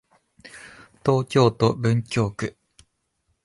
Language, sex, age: Japanese, male, 19-29